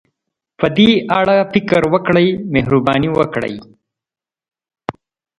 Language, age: Pashto, 30-39